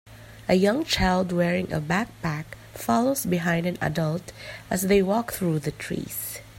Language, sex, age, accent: English, female, 19-29, Filipino